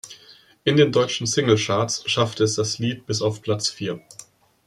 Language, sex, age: German, male, 30-39